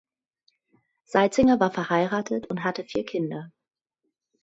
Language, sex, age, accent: German, female, 30-39, Hochdeutsch